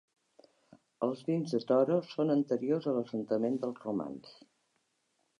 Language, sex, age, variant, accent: Catalan, female, 60-69, Balear, mallorquí